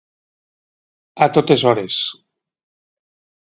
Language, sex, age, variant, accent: Catalan, male, 40-49, Alacantí, valencià